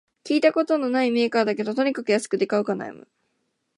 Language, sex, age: Japanese, female, 19-29